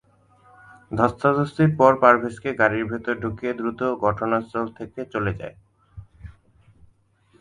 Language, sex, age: Bengali, male, 19-29